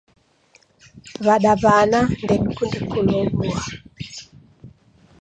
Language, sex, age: Taita, female, 60-69